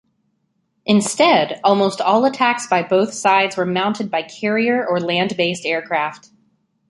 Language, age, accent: English, 19-29, United States English